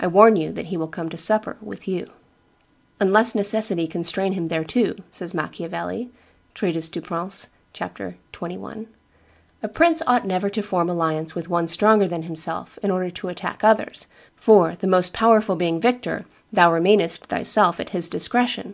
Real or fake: real